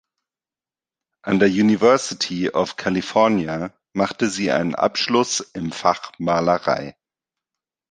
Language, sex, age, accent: German, male, 30-39, Deutschland Deutsch